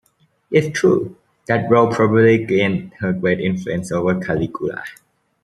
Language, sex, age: English, male, 19-29